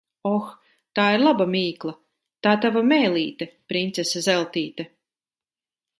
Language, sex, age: Latvian, female, 50-59